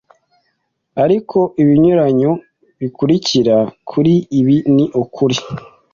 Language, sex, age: Kinyarwanda, male, 19-29